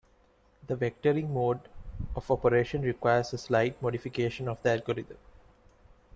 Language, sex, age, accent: English, male, 19-29, United States English